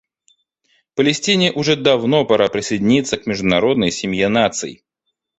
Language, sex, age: Russian, male, 30-39